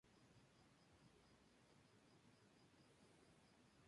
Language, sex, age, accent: Spanish, male, 19-29, México